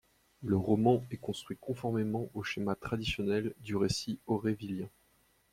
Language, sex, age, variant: French, male, 19-29, Français de métropole